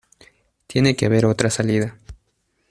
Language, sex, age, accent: Spanish, male, 19-29, Andino-Pacífico: Colombia, Perú, Ecuador, oeste de Bolivia y Venezuela andina